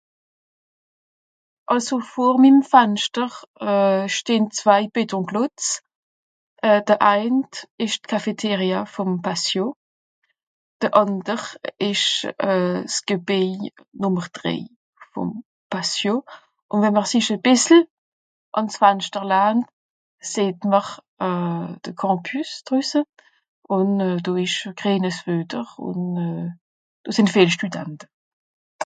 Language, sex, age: Swiss German, female, 30-39